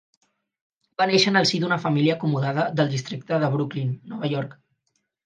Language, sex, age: Catalan, male, 19-29